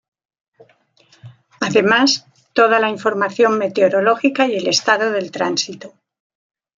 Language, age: Spanish, 60-69